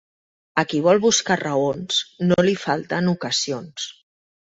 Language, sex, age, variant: Catalan, female, 50-59, Central